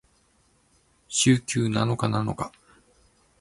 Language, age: Japanese, 50-59